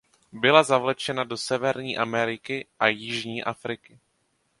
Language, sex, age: Czech, male, 19-29